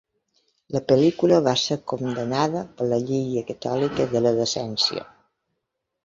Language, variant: Catalan, Balear